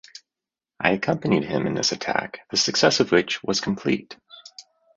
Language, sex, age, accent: English, male, 30-39, United States English